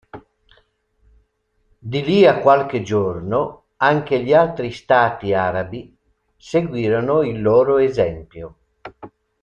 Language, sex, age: Italian, male, 60-69